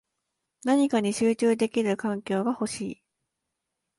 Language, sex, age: Japanese, female, 19-29